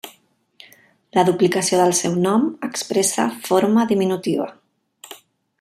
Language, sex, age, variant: Catalan, female, 40-49, Central